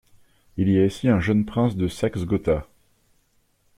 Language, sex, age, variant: French, male, 30-39, Français de métropole